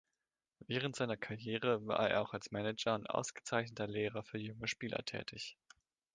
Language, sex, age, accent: German, male, 19-29, Deutschland Deutsch